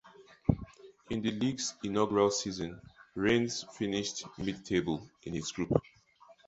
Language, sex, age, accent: English, male, 30-39, England English